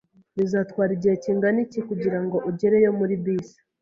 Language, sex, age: Kinyarwanda, female, 19-29